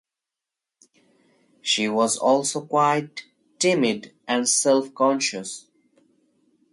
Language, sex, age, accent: English, male, 19-29, United States English